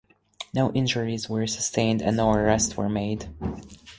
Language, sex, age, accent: English, male, 19-29, United States English